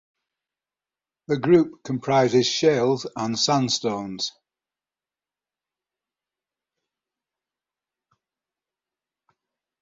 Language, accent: English, England English